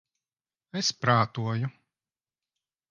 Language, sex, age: Latvian, male, 40-49